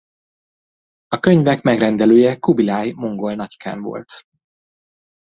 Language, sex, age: Hungarian, male, 30-39